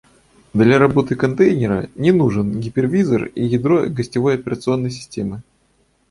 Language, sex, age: Russian, male, 19-29